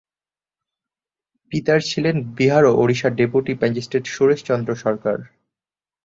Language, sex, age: Bengali, male, 19-29